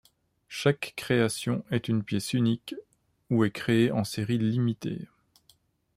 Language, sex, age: French, male, 30-39